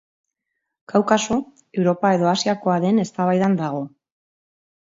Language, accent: Basque, Mendebalekoa (Araba, Bizkaia, Gipuzkoako mendebaleko herri batzuk)